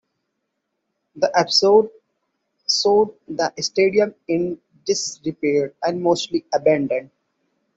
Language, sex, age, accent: English, male, 30-39, India and South Asia (India, Pakistan, Sri Lanka)